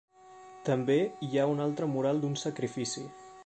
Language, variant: Catalan, Central